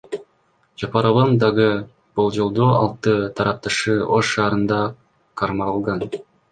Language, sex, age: Kyrgyz, male, under 19